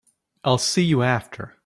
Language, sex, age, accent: English, male, 19-29, United States English